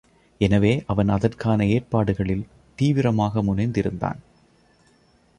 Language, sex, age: Tamil, male, 30-39